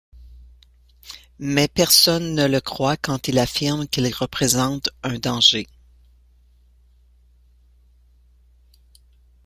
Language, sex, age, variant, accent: French, female, 50-59, Français d'Amérique du Nord, Français du Canada